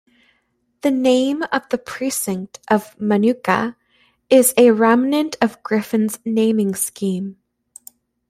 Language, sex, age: English, female, 19-29